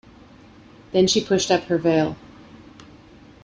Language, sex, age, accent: English, female, 50-59, Canadian English